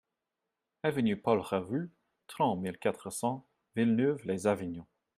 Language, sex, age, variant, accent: French, male, 30-39, Français d'Amérique du Nord, Français du Canada